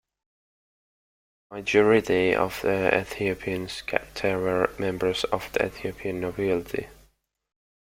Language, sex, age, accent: English, male, 19-29, United States English